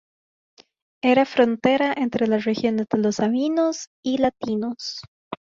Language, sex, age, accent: Spanish, female, under 19, América central